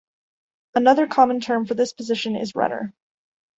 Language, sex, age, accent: English, female, 19-29, United States English